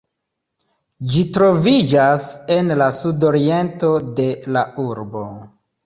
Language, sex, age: Esperanto, male, 40-49